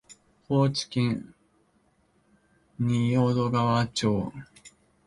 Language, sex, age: Japanese, male, 19-29